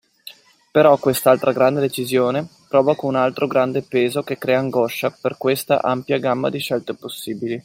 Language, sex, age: Italian, male, 30-39